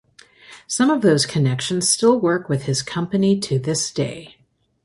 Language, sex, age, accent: English, female, 40-49, United States English